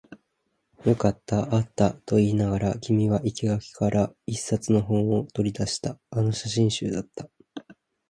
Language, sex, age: Japanese, male, 19-29